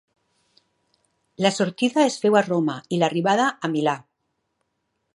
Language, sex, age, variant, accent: Catalan, female, 50-59, Valencià central, valencià